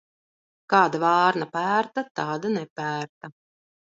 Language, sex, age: Latvian, female, 50-59